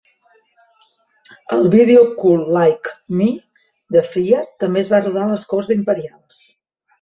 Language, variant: Catalan, Central